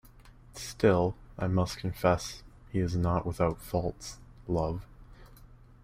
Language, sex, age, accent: English, male, under 19, United States English